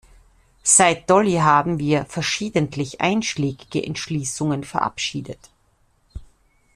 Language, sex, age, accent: German, female, 50-59, Österreichisches Deutsch